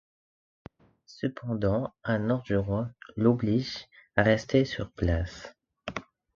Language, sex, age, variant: French, male, under 19, Français de métropole